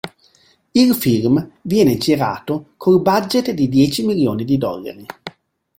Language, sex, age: Italian, male, 50-59